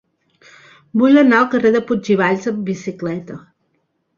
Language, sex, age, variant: Catalan, female, 30-39, Central